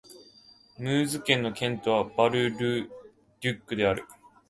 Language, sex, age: Japanese, male, 19-29